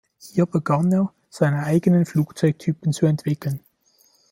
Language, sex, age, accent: German, male, 19-29, Schweizerdeutsch